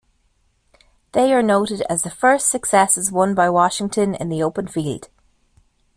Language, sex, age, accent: English, female, 30-39, Irish English